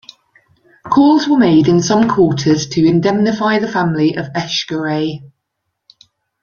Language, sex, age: English, female, 40-49